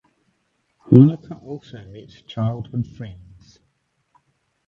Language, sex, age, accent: English, male, 60-69, New Zealand English